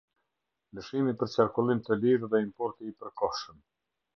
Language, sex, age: Albanian, male, 50-59